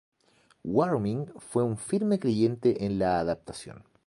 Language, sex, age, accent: Spanish, male, 30-39, Chileno: Chile, Cuyo